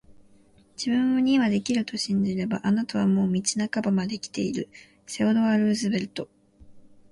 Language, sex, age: Japanese, female, 19-29